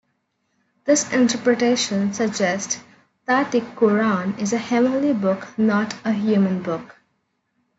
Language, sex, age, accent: English, female, 19-29, India and South Asia (India, Pakistan, Sri Lanka)